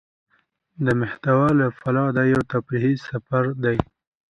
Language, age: Pashto, 19-29